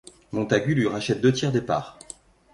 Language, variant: French, Français de métropole